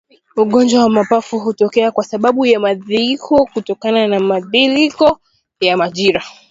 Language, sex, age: Swahili, female, 19-29